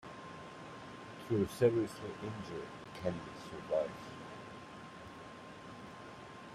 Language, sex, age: English, male, 30-39